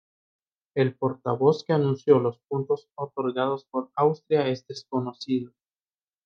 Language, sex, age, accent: Spanish, male, 19-29, América central